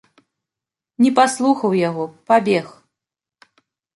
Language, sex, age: Belarusian, female, 30-39